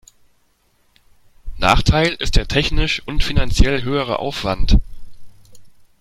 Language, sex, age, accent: German, male, 30-39, Deutschland Deutsch